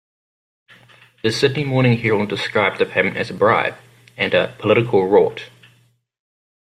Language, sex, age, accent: English, male, 19-29, New Zealand English